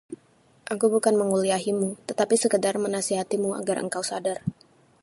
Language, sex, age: Indonesian, female, 19-29